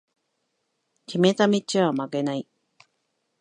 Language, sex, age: Japanese, female, 40-49